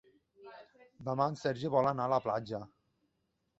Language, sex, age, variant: Catalan, male, 30-39, Central